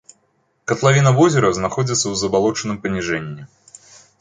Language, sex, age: Belarusian, male, 19-29